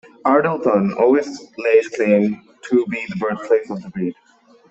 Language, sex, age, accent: English, male, 19-29, England English